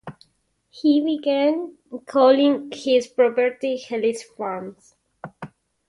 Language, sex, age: English, male, 19-29